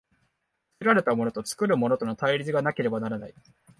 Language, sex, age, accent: Japanese, male, 19-29, 標準語